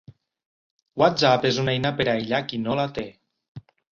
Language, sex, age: Catalan, male, 30-39